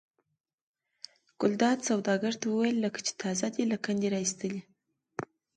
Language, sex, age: Pashto, female, 19-29